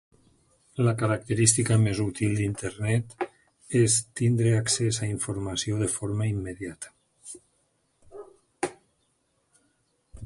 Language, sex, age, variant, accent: Catalan, male, 60-69, Valencià central, valencià